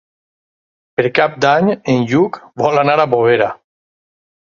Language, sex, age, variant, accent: Catalan, male, 50-59, Valencià meridional, valencià